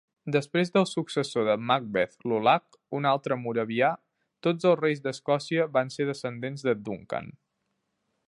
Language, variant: Catalan, Central